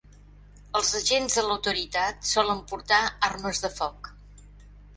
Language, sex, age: Catalan, female, 70-79